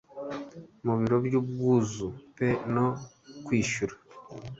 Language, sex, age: Kinyarwanda, male, 50-59